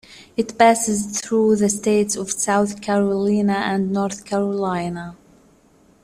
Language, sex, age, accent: English, female, 19-29, United States English